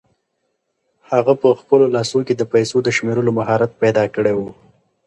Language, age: Pashto, 19-29